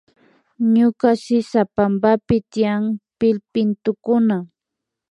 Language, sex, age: Imbabura Highland Quichua, female, 30-39